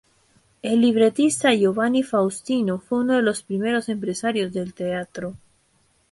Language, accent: Spanish, América central